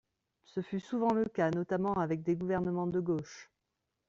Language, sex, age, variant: French, female, 40-49, Français de métropole